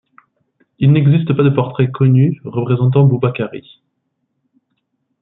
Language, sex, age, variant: French, male, 19-29, Français de métropole